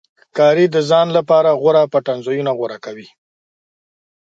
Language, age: Pashto, 40-49